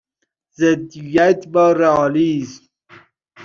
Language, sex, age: Persian, male, 30-39